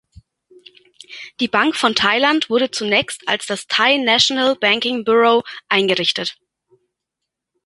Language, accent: German, Deutschland Deutsch